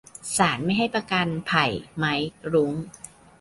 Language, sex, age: Thai, male, under 19